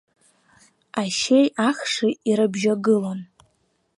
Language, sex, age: Abkhazian, female, 19-29